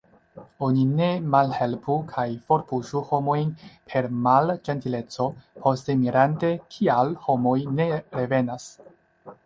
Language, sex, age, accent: Esperanto, male, 30-39, Internacia